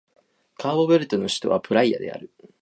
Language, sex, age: Japanese, male, 19-29